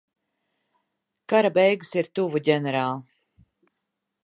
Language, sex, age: Latvian, female, 40-49